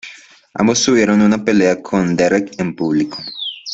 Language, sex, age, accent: Spanish, male, 19-29, Andino-Pacífico: Colombia, Perú, Ecuador, oeste de Bolivia y Venezuela andina